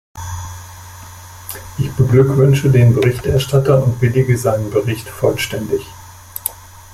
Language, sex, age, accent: German, male, 50-59, Deutschland Deutsch